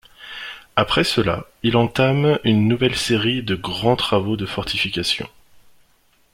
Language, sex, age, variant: French, male, 19-29, Français de métropole